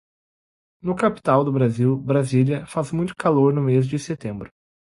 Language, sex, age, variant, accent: Portuguese, male, 19-29, Portuguese (Brasil), Gaucho